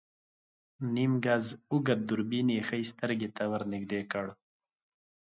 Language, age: Pashto, 30-39